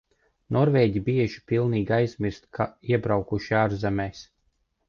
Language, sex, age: Latvian, male, 30-39